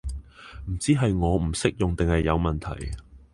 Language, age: Cantonese, 19-29